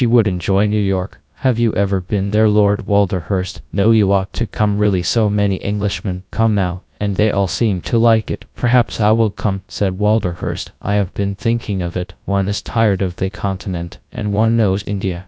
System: TTS, GradTTS